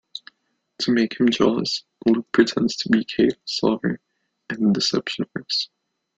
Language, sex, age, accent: English, male, 19-29, United States English